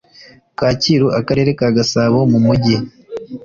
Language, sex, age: Kinyarwanda, male, 19-29